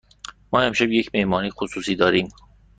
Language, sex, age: Persian, male, 19-29